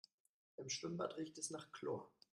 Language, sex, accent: German, male, Deutschland Deutsch